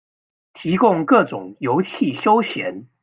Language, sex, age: Chinese, male, 19-29